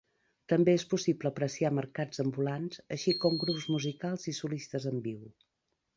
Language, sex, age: Catalan, female, 50-59